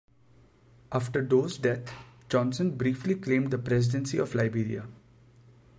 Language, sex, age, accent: English, male, 19-29, India and South Asia (India, Pakistan, Sri Lanka)